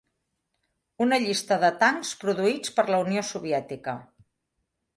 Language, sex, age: Catalan, female, 60-69